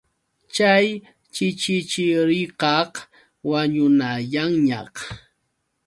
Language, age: Yauyos Quechua, 30-39